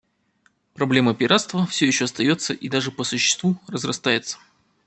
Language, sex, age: Russian, male, 30-39